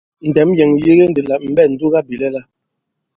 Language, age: Bankon, 40-49